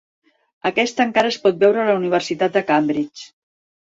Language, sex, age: Catalan, female, 60-69